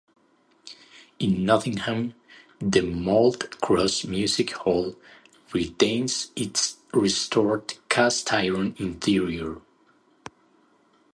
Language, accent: English, United States English